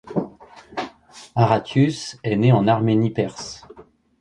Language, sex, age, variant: French, male, 40-49, Français de métropole